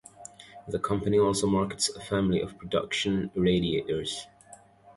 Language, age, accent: English, 19-29, England English